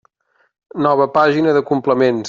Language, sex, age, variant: Catalan, male, 30-39, Central